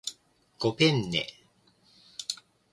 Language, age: Japanese, 19-29